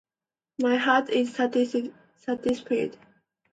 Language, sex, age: English, female, 19-29